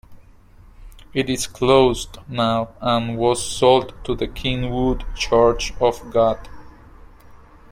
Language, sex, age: English, male, 30-39